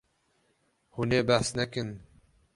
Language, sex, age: Kurdish, male, 30-39